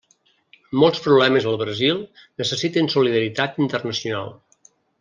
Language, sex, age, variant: Catalan, male, 60-69, Central